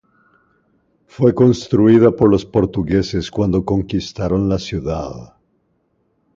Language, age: Spanish, 50-59